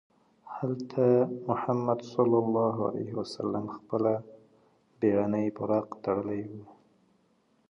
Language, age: Pashto, 19-29